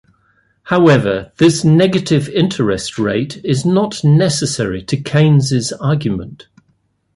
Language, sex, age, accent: English, male, 60-69, England English